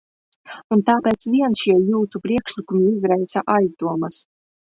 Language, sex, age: Latvian, female, 19-29